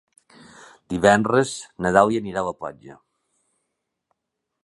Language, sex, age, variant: Catalan, male, 40-49, Balear